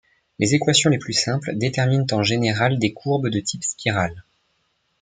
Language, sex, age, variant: French, male, 19-29, Français de métropole